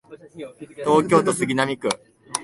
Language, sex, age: Japanese, male, 19-29